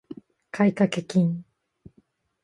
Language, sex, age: Japanese, female, 19-29